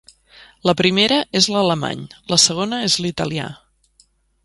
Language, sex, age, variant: Catalan, female, 40-49, Central